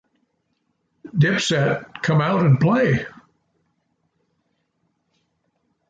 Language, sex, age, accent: English, male, 70-79, United States English